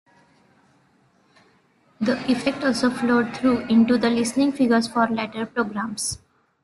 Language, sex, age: English, female, 19-29